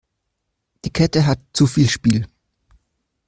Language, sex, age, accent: German, male, 19-29, Deutschland Deutsch